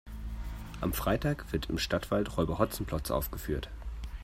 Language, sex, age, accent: German, male, 19-29, Deutschland Deutsch